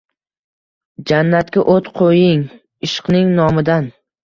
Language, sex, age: Uzbek, male, under 19